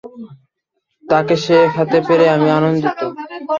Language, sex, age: Bengali, male, under 19